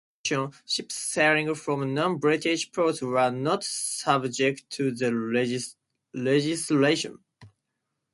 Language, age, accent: English, 19-29, United States English